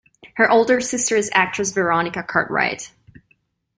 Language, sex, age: English, female, 30-39